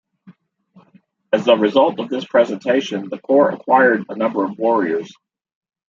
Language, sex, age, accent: English, male, 50-59, United States English